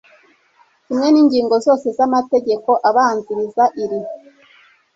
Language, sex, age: Kinyarwanda, male, 19-29